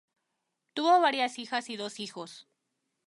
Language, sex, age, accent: Spanish, female, 19-29, México